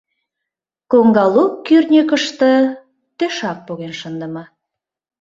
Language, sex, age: Mari, female, 40-49